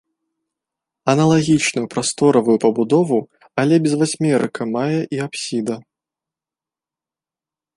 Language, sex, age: Belarusian, male, 19-29